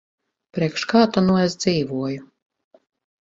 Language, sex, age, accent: Latvian, female, 50-59, Riga